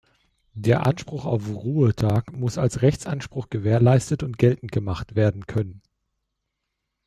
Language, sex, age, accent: German, male, 40-49, Deutschland Deutsch